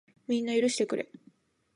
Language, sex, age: Japanese, female, 19-29